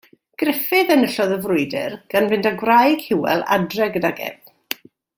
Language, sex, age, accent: Welsh, female, 60-69, Y Deyrnas Unedig Cymraeg